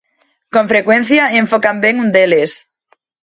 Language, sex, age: Galician, female, 40-49